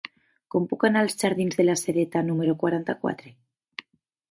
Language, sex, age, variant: Catalan, female, 19-29, Nord-Occidental